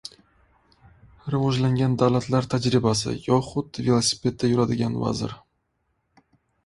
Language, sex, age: Uzbek, male, 19-29